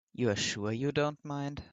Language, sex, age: English, male, under 19